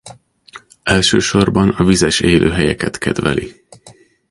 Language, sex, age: Hungarian, male, 40-49